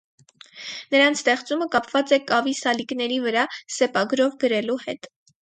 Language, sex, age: Armenian, female, under 19